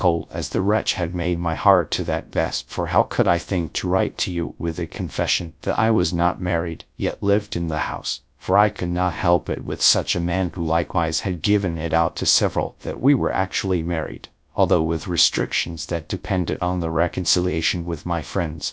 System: TTS, GradTTS